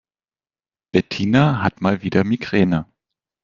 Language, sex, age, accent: German, male, 19-29, Deutschland Deutsch